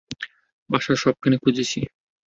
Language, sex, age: Bengali, male, 19-29